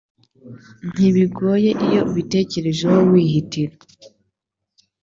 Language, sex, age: Kinyarwanda, female, 19-29